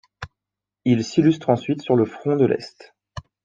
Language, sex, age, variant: French, male, 19-29, Français de métropole